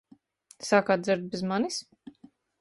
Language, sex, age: Latvian, female, 40-49